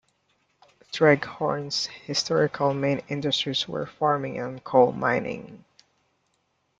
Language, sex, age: English, male, 19-29